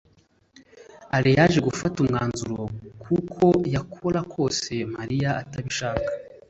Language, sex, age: Kinyarwanda, male, 19-29